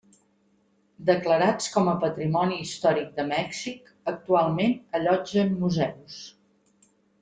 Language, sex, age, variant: Catalan, female, 50-59, Central